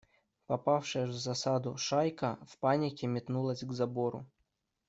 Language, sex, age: Russian, male, 19-29